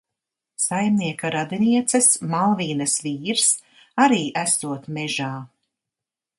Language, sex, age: Latvian, female, 60-69